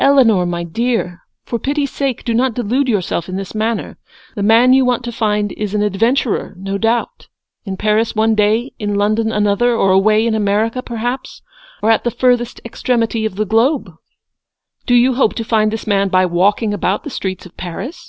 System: none